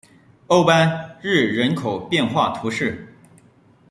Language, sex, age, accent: Chinese, male, 30-39, 出生地：河南省